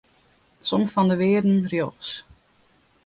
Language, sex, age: Western Frisian, female, 19-29